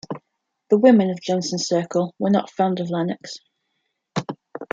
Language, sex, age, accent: English, female, 19-29, England English